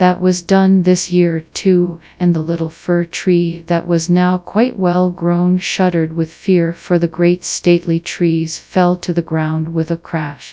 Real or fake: fake